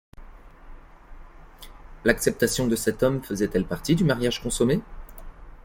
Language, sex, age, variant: French, male, 30-39, Français de métropole